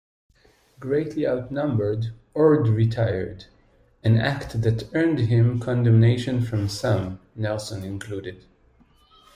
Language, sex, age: English, male, 40-49